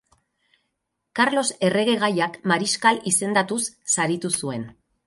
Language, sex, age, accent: Basque, female, 50-59, Mendebalekoa (Araba, Bizkaia, Gipuzkoako mendebaleko herri batzuk)